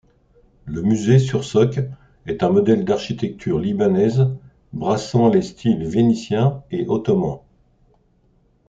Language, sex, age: French, male, 60-69